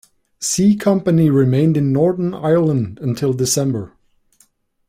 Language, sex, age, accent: English, male, 19-29, United States English